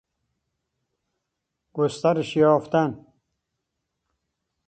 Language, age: Persian, 70-79